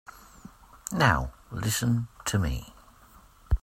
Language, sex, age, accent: English, male, 50-59, England English